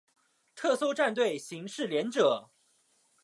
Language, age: Chinese, 19-29